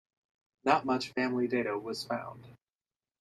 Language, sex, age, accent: English, male, 30-39, United States English